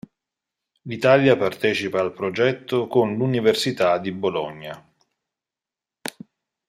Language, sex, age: Italian, male, 40-49